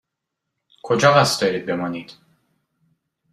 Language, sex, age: Persian, male, 30-39